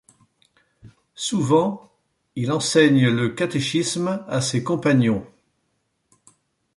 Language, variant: French, Français de métropole